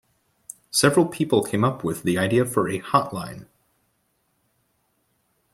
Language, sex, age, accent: English, male, 19-29, United States English